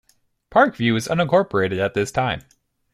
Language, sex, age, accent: English, male, 19-29, United States English